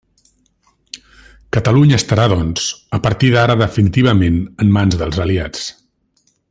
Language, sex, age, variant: Catalan, male, 40-49, Central